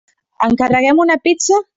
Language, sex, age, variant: Catalan, female, 19-29, Central